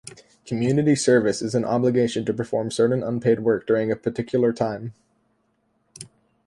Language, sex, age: English, male, under 19